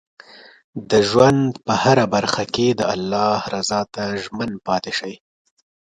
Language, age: Pashto, 30-39